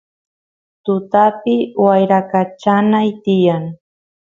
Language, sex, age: Santiago del Estero Quichua, female, 19-29